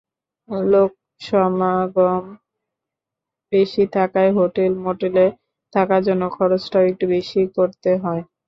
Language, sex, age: Bengali, female, 19-29